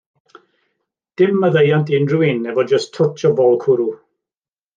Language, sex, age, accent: Welsh, male, 40-49, Y Deyrnas Unedig Cymraeg